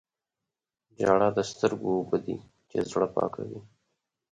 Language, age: Pashto, 40-49